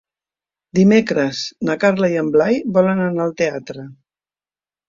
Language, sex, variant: Catalan, female, Central